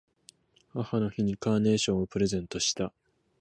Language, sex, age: Japanese, male, 19-29